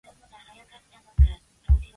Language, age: English, 19-29